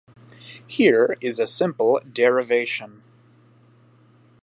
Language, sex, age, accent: English, male, 19-29, Canadian English